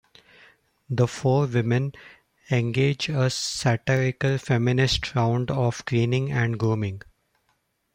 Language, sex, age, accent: English, male, 40-49, India and South Asia (India, Pakistan, Sri Lanka)